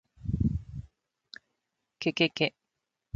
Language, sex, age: Japanese, female, 50-59